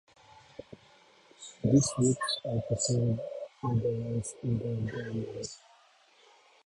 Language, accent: English, Filipino